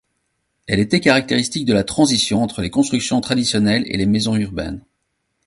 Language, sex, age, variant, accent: French, male, 40-49, Français d'Europe, Français de Belgique